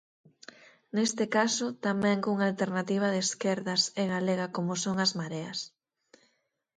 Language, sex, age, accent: Galician, female, 30-39, Normativo (estándar)